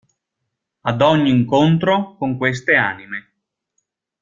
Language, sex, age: Italian, male, 30-39